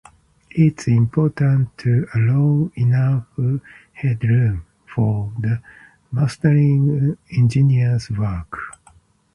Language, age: English, 50-59